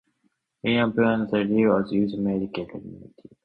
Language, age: English, 19-29